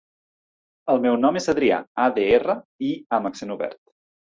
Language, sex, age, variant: Catalan, male, 30-39, Central